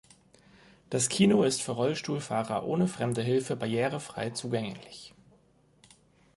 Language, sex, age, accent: German, male, 19-29, Deutschland Deutsch